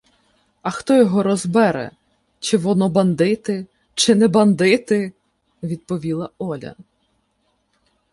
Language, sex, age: Ukrainian, female, 30-39